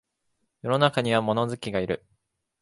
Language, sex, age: Japanese, male, 19-29